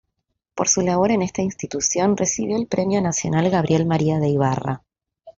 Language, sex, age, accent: Spanish, female, 30-39, Rioplatense: Argentina, Uruguay, este de Bolivia, Paraguay